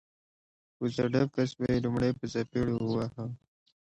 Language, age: Pashto, 19-29